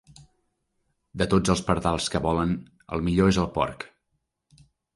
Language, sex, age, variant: Catalan, male, 30-39, Central